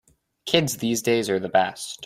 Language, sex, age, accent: English, male, under 19, United States English